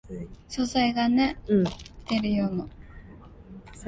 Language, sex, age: Cantonese, female, 19-29